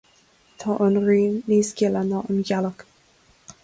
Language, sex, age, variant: Irish, female, 19-29, Gaeilge na Mumhan